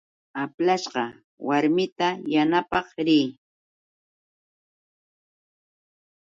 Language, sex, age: Yauyos Quechua, female, 60-69